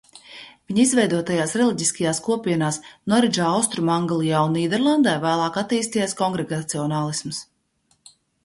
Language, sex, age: Latvian, female, 50-59